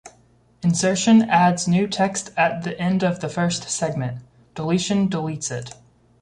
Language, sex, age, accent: English, male, 19-29, United States English